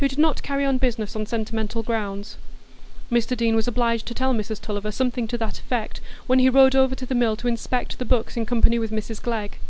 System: none